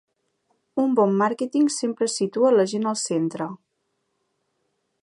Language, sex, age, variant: Catalan, female, 19-29, Central